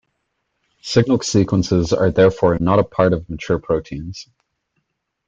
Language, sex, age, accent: English, male, 19-29, Irish English